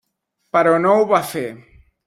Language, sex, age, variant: Catalan, male, 30-39, Central